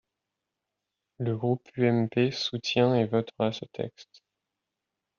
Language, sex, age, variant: French, male, 19-29, Français de métropole